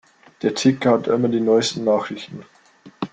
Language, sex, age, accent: German, male, under 19, Österreichisches Deutsch